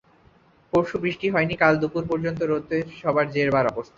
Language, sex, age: Bengali, male, 19-29